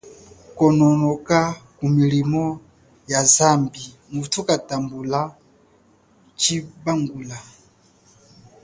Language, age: Chokwe, 40-49